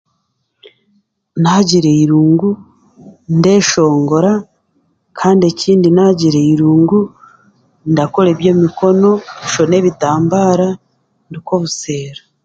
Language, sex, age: Chiga, female, 40-49